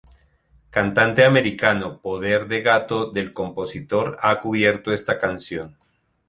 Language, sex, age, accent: Spanish, male, 40-49, Andino-Pacífico: Colombia, Perú, Ecuador, oeste de Bolivia y Venezuela andina